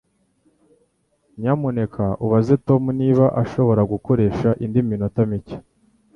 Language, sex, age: Kinyarwanda, male, 19-29